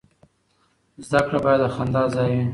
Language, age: Pashto, 30-39